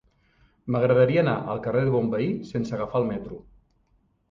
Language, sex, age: Catalan, male, 50-59